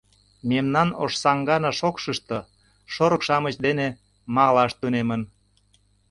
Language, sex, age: Mari, male, 60-69